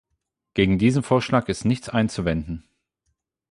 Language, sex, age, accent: German, male, 30-39, Deutschland Deutsch